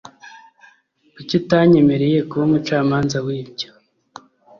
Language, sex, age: Kinyarwanda, male, 30-39